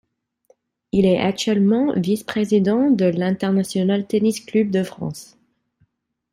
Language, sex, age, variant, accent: French, female, 30-39, Français d'Amérique du Nord, Français des États-Unis